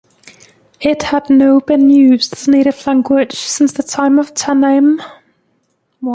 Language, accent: English, England English